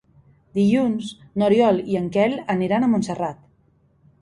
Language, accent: Catalan, valencià